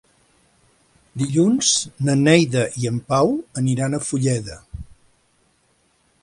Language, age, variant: Catalan, 60-69, Central